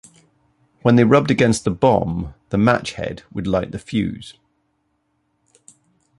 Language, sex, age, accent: English, male, 40-49, England English